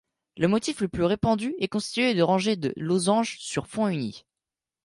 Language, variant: French, Français de métropole